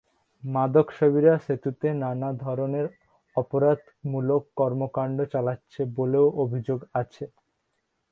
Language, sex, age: Bengali, male, 19-29